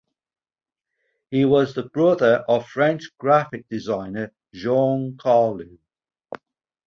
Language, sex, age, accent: English, male, 40-49, England English